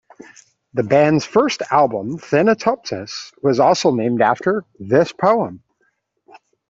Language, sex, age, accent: English, male, 40-49, Canadian English